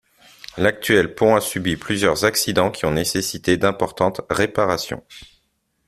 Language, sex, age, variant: French, male, 30-39, Français de métropole